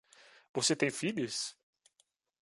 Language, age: Portuguese, 19-29